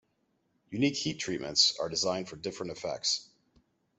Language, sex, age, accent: English, male, 30-39, United States English